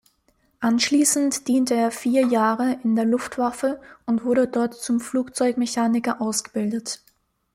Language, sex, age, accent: German, female, 19-29, Österreichisches Deutsch